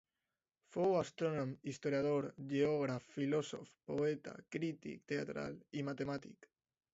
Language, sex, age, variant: Catalan, male, under 19, Alacantí